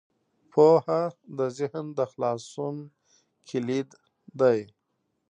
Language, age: Pashto, 30-39